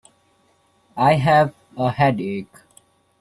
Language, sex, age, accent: English, male, under 19, India and South Asia (India, Pakistan, Sri Lanka)